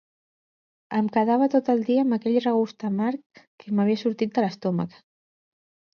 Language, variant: Catalan, Central